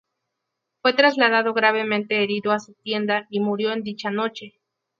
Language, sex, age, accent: Spanish, female, 30-39, México